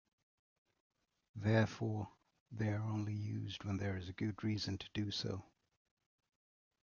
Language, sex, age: English, male, 40-49